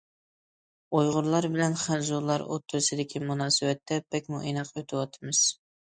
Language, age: Uyghur, 19-29